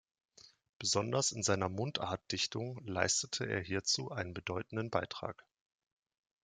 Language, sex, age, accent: German, male, 30-39, Deutschland Deutsch